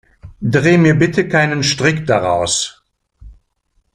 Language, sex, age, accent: German, male, 60-69, Deutschland Deutsch